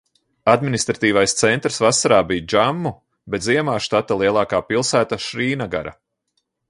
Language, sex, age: Latvian, male, 40-49